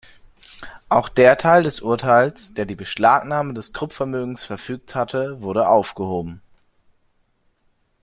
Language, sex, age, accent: German, male, under 19, Deutschland Deutsch